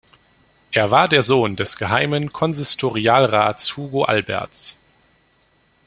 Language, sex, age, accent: German, male, 19-29, Deutschland Deutsch